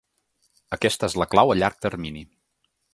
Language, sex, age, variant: Catalan, male, 30-39, Nord-Occidental